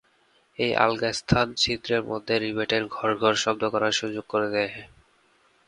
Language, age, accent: Bengali, 19-29, প্রমিত